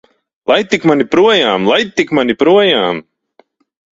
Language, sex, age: Latvian, male, 30-39